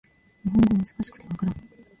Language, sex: Japanese, female